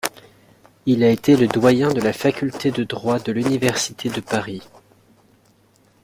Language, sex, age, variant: French, male, 30-39, Français de métropole